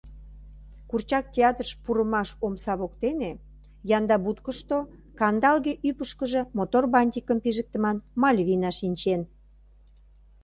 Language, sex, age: Mari, female, 40-49